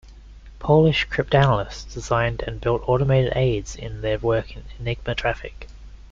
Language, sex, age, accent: English, male, 19-29, Australian English